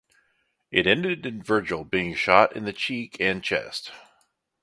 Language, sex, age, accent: English, male, 19-29, United States English